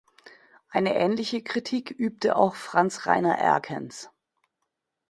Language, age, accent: German, 40-49, Deutschland Deutsch